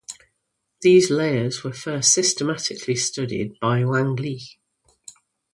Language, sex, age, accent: English, female, 50-59, England English